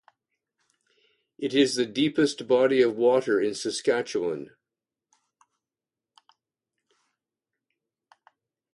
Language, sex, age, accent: English, male, 70-79, Canadian English